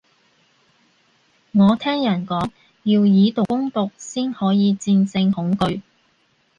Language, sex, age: Cantonese, female, 30-39